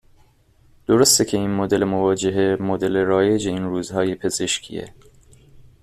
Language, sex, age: Persian, male, 19-29